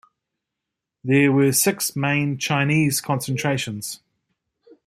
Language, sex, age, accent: English, male, 50-59, New Zealand English